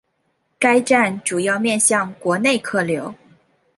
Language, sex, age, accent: Chinese, female, 19-29, 出生地：黑龙江省